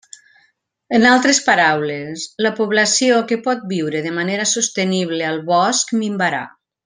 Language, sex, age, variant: Catalan, female, 50-59, Central